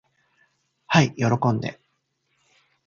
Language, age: Japanese, 50-59